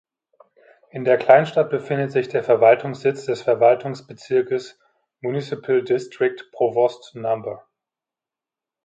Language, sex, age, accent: German, male, 19-29, Deutschland Deutsch